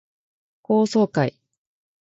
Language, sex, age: Japanese, female, 30-39